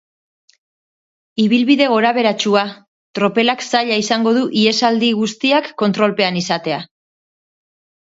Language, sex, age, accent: Basque, female, 40-49, Mendebalekoa (Araba, Bizkaia, Gipuzkoako mendebaleko herri batzuk)